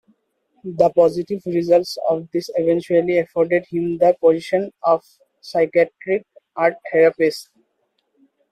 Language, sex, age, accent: English, male, 19-29, United States English